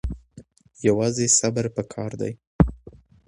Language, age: Pashto, under 19